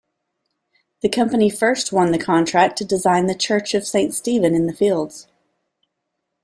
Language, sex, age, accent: English, female, 40-49, United States English